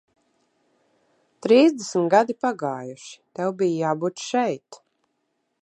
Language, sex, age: Latvian, female, 40-49